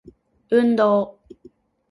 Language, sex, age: Japanese, female, 19-29